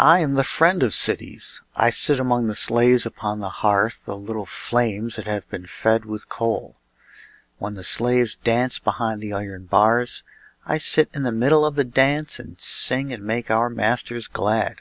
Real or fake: real